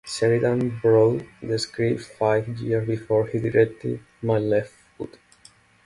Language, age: English, 19-29